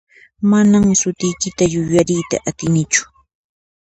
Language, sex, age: Puno Quechua, female, 30-39